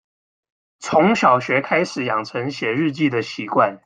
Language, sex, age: Chinese, male, 19-29